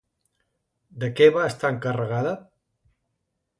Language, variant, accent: Catalan, Central, central